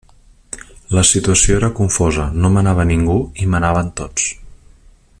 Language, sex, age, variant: Catalan, male, 30-39, Central